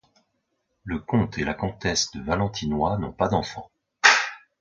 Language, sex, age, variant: French, male, 30-39, Français de métropole